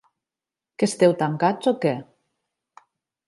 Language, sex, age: Catalan, female, 40-49